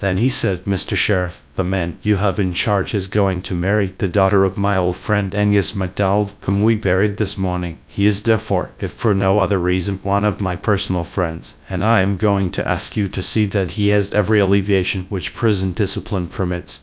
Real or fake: fake